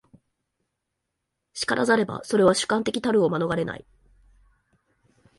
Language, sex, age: Japanese, female, 19-29